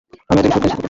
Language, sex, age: Bengali, male, under 19